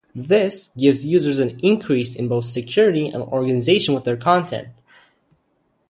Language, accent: English, United States English